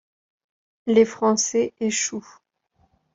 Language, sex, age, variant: French, female, 30-39, Français de métropole